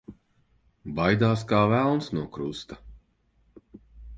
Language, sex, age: Latvian, male, 40-49